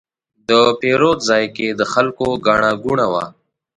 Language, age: Pashto, 19-29